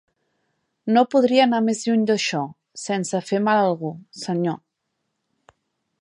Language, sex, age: Catalan, female, 19-29